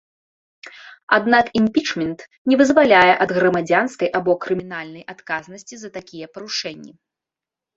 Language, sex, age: Belarusian, female, 19-29